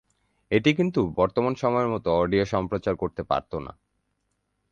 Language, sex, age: Bengali, male, 19-29